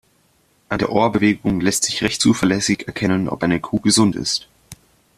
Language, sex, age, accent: German, male, under 19, Deutschland Deutsch